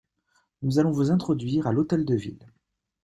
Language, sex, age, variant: French, male, 30-39, Français de métropole